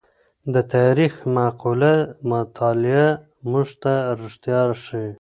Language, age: Pashto, 30-39